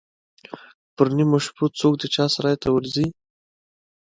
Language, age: Pashto, 19-29